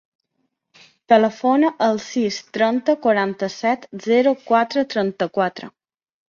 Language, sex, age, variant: Catalan, female, 30-39, Balear